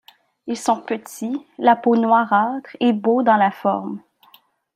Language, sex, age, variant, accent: French, female, 19-29, Français d'Amérique du Nord, Français du Canada